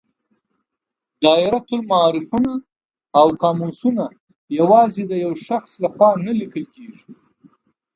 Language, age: Pashto, 50-59